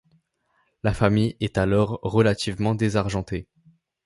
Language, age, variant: French, under 19, Français de métropole